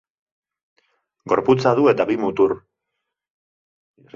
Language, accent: Basque, Mendebalekoa (Araba, Bizkaia, Gipuzkoako mendebaleko herri batzuk)